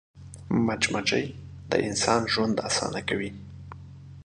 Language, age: Pashto, 30-39